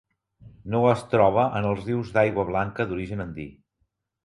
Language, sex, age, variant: Catalan, male, 50-59, Central